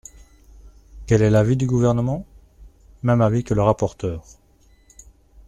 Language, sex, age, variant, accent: French, male, 40-49, Français d'Europe, Français de Belgique